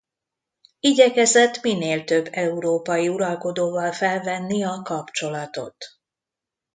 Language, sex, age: Hungarian, female, 50-59